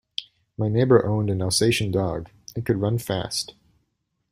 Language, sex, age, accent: English, male, 19-29, United States English